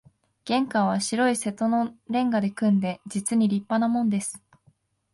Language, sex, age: Japanese, female, 19-29